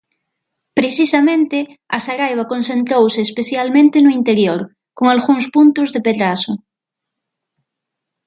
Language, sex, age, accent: Galician, female, 40-49, Atlántico (seseo e gheada); Normativo (estándar)